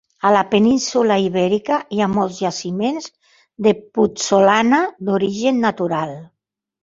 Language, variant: Catalan, Central